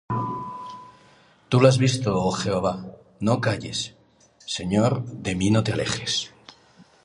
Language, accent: Spanish, España: Norte peninsular (Asturias, Castilla y León, Cantabria, País Vasco, Navarra, Aragón, La Rioja, Guadalajara, Cuenca)